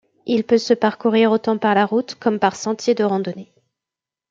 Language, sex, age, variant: French, female, 19-29, Français de métropole